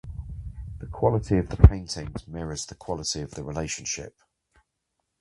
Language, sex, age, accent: English, male, 40-49, England English